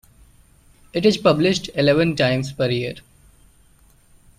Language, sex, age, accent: English, male, 19-29, India and South Asia (India, Pakistan, Sri Lanka)